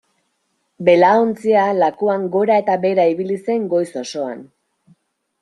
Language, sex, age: Basque, female, 30-39